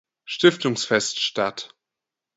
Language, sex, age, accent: German, male, 19-29, Deutschland Deutsch